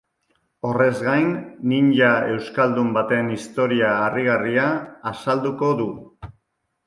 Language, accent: Basque, Mendebalekoa (Araba, Bizkaia, Gipuzkoako mendebaleko herri batzuk)